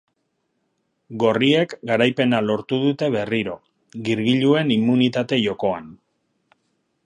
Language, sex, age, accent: Basque, male, 30-39, Mendebalekoa (Araba, Bizkaia, Gipuzkoako mendebaleko herri batzuk)